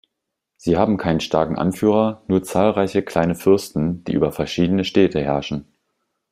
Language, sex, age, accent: German, male, 30-39, Deutschland Deutsch